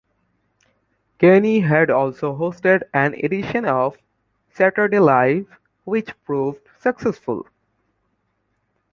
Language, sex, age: English, male, 19-29